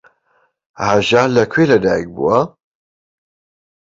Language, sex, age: Central Kurdish, male, 19-29